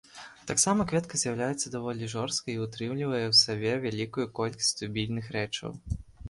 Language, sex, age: Belarusian, male, under 19